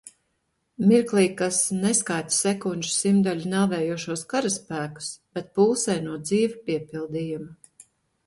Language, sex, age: Latvian, female, 50-59